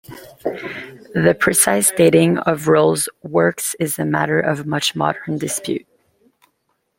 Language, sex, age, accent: English, female, 19-29, Canadian English